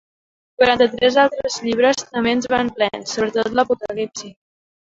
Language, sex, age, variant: Catalan, female, 19-29, Central